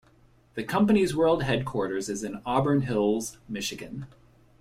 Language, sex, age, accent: English, male, 30-39, United States English